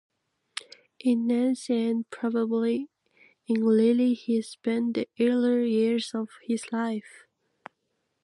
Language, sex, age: English, female, 19-29